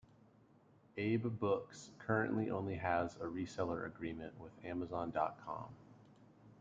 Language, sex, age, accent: English, male, 30-39, United States English